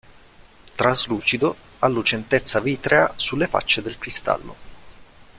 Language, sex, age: Italian, male, 30-39